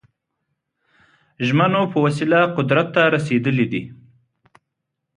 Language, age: Pashto, 30-39